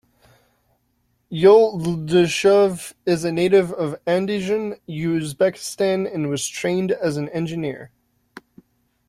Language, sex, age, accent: English, male, 19-29, United States English